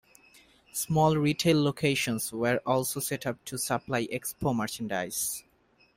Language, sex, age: English, male, 19-29